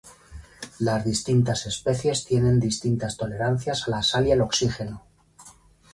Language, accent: Spanish, España: Centro-Sur peninsular (Madrid, Toledo, Castilla-La Mancha)